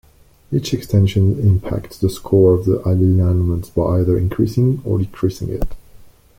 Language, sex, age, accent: English, male, 30-39, Australian English